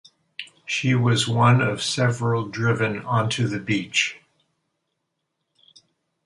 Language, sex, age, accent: English, male, 80-89, United States English